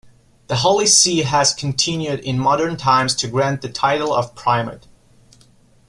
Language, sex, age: English, male, 19-29